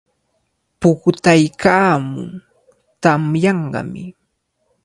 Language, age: Cajatambo North Lima Quechua, 19-29